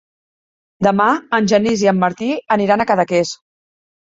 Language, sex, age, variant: Catalan, female, 40-49, Central